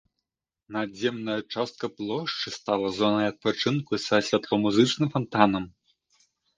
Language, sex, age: Belarusian, male, 19-29